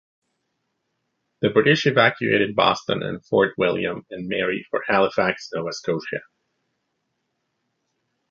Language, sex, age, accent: English, male, 30-39, United States English